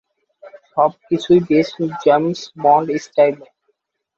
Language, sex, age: Bengali, male, 19-29